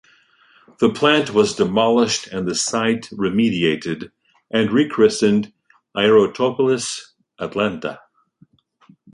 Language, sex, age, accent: English, male, 60-69, United States English